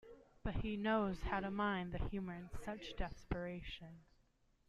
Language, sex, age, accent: English, female, 19-29, United States English